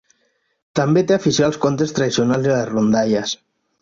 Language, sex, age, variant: Catalan, male, 30-39, Central